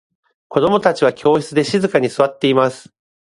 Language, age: Japanese, 40-49